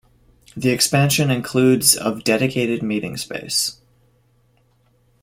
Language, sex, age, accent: English, male, 19-29, Canadian English